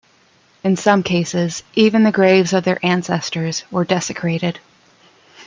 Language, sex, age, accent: English, female, 19-29, United States English